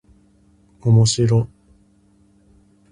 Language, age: Japanese, 19-29